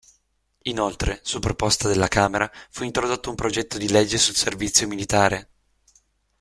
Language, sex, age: Italian, male, 19-29